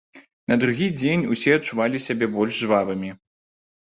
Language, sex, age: Belarusian, male, 19-29